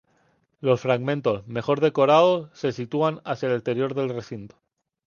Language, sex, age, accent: Spanish, male, 19-29, España: Islas Canarias